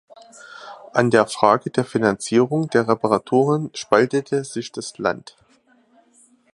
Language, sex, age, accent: German, male, 30-39, Deutschland Deutsch